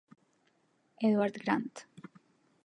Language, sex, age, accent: Spanish, female, 19-29, Andino-Pacífico: Colombia, Perú, Ecuador, oeste de Bolivia y Venezuela andina